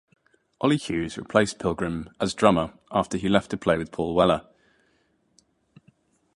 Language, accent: English, England English